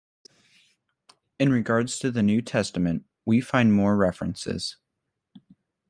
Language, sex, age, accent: English, male, under 19, United States English